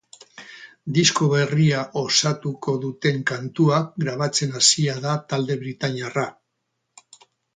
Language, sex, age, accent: Basque, male, 60-69, Erdialdekoa edo Nafarra (Gipuzkoa, Nafarroa)